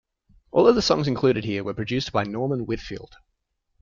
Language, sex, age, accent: English, male, 19-29, Australian English